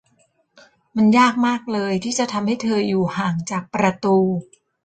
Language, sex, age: Thai, female, 40-49